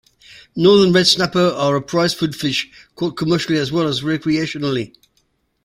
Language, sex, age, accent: English, male, 60-69, England English